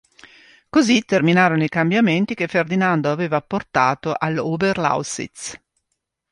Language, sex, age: Italian, female, 50-59